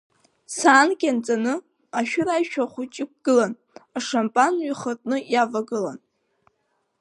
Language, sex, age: Abkhazian, female, under 19